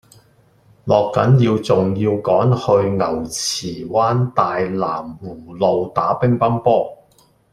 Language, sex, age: Cantonese, male, 50-59